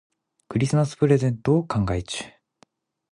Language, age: Japanese, 30-39